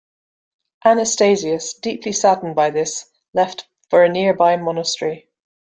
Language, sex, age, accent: English, female, 50-59, Scottish English